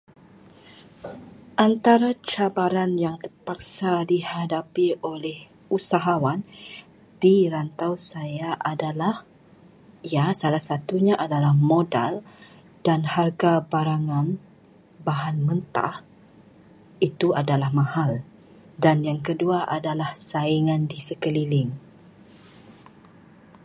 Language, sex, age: Malay, female, 40-49